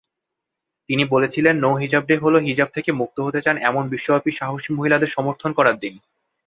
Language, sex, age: Bengali, male, 19-29